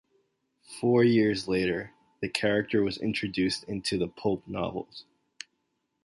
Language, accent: English, United States English